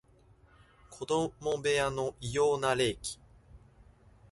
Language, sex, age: Japanese, male, 19-29